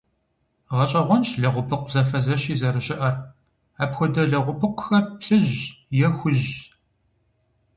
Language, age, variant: Kabardian, 40-49, Адыгэбзэ (Къэбэрдей, Кирил, псоми зэдай)